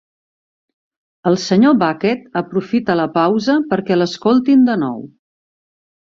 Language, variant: Catalan, Central